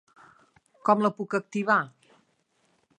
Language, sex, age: Catalan, female, 50-59